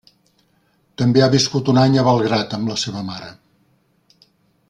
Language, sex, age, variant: Catalan, male, 60-69, Central